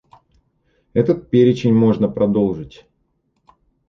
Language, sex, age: Russian, male, 30-39